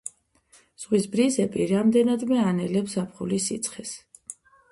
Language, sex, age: Georgian, female, 40-49